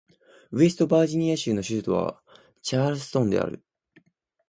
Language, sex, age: Japanese, male, under 19